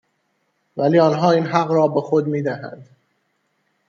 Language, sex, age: Persian, male, 19-29